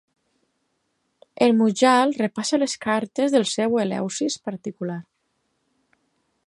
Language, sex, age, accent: Catalan, female, 40-49, valencià